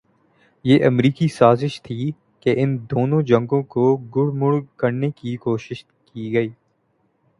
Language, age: Urdu, 19-29